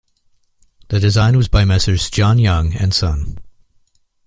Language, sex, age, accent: English, male, 19-29, United States English